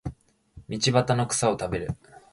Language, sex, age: Japanese, male, under 19